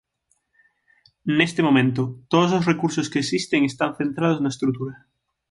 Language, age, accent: Galician, 19-29, Normativo (estándar)